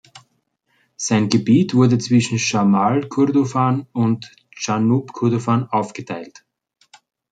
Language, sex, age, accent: German, male, 40-49, Österreichisches Deutsch